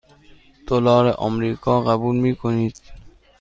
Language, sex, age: Persian, male, 30-39